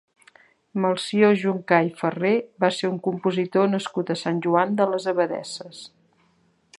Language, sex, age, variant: Catalan, female, 50-59, Central